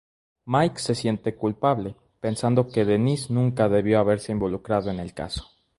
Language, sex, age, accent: Spanish, male, 19-29, México